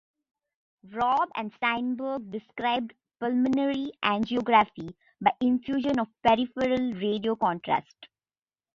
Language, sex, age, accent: English, female, 30-39, India and South Asia (India, Pakistan, Sri Lanka)